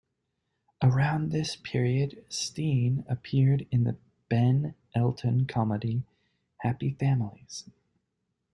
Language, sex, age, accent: English, male, 30-39, United States English